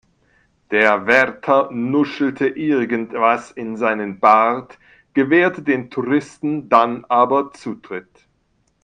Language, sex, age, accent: German, male, 60-69, Deutschland Deutsch